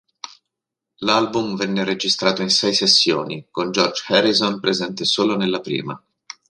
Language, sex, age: Italian, male, 30-39